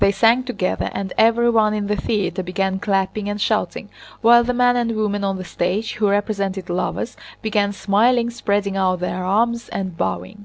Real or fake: real